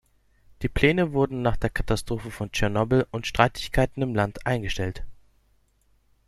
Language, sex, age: German, male, 30-39